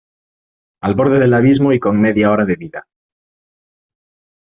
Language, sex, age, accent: Spanish, male, 30-39, España: Norte peninsular (Asturias, Castilla y León, Cantabria, País Vasco, Navarra, Aragón, La Rioja, Guadalajara, Cuenca)